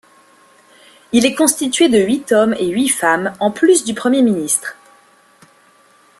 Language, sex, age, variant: French, female, 19-29, Français de métropole